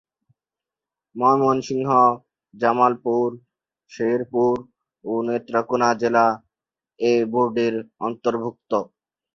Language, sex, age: Bengali, male, 19-29